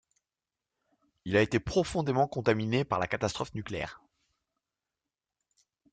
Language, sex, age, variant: French, male, 19-29, Français de métropole